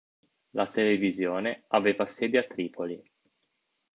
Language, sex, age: Italian, male, 30-39